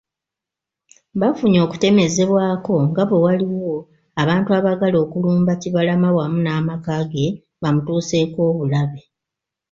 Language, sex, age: Ganda, female, 60-69